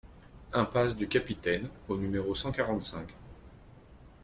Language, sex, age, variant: French, male, 40-49, Français de métropole